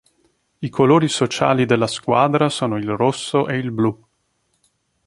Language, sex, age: Italian, male, 30-39